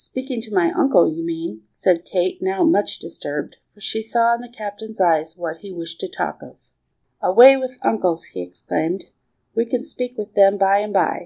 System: none